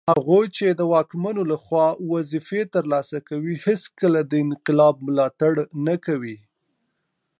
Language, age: Pashto, 19-29